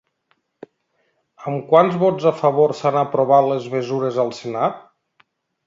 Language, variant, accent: Catalan, Nord-Occidental, nord-occidental